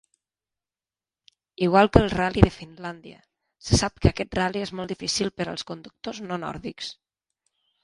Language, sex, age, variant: Catalan, female, 19-29, Nord-Occidental